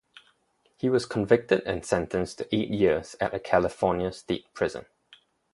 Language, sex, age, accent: English, male, 19-29, Singaporean English